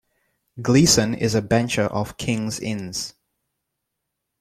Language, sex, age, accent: English, male, 19-29, England English